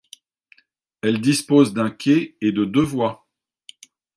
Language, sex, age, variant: French, male, 50-59, Français de métropole